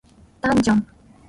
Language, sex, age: Japanese, female, 19-29